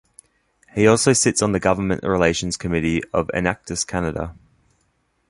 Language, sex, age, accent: English, male, 19-29, Australian English